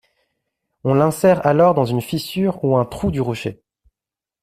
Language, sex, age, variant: French, male, 19-29, Français de métropole